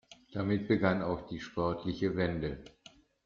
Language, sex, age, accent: German, male, 50-59, Deutschland Deutsch